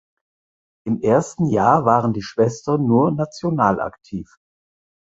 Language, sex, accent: German, male, Deutschland Deutsch